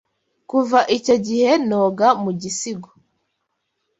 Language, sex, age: Kinyarwanda, female, 19-29